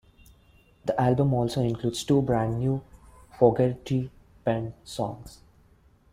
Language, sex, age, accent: English, male, 19-29, India and South Asia (India, Pakistan, Sri Lanka)